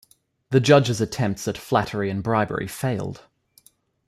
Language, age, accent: English, 19-29, Australian English